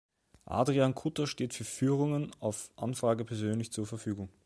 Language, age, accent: German, 19-29, Österreichisches Deutsch